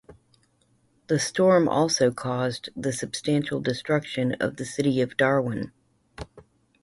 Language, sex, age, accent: English, female, 50-59, United States English